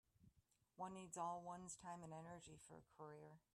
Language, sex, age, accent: English, female, 60-69, United States English